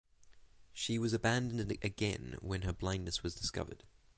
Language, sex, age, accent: English, male, 19-29, England English; New Zealand English